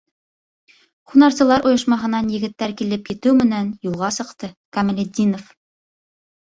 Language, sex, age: Bashkir, female, 19-29